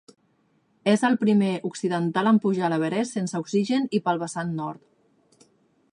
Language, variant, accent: Catalan, Central, central